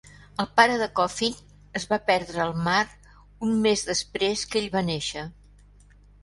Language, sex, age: Catalan, female, 70-79